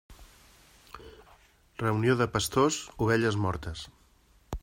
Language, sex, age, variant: Catalan, male, 40-49, Central